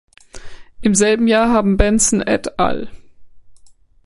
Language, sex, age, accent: German, female, 19-29, Deutschland Deutsch